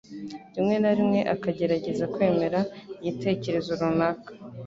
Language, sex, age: Kinyarwanda, female, under 19